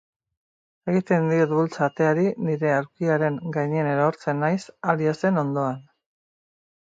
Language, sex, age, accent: Basque, female, 40-49, Mendebalekoa (Araba, Bizkaia, Gipuzkoako mendebaleko herri batzuk)